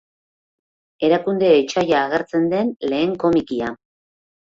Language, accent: Basque, Mendebalekoa (Araba, Bizkaia, Gipuzkoako mendebaleko herri batzuk)